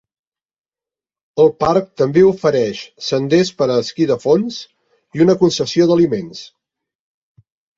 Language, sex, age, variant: Catalan, male, 60-69, Central